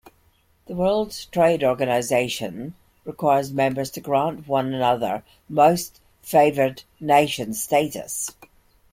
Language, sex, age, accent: English, female, 60-69, Scottish English